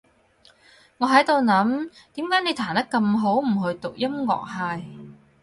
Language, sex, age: Cantonese, female, 19-29